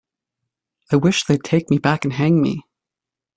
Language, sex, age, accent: English, male, 19-29, Canadian English